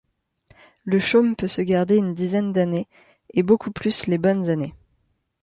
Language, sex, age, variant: French, female, 19-29, Français de métropole